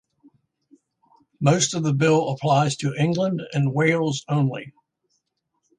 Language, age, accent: English, 60-69, United States English